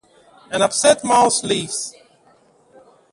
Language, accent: English, United States English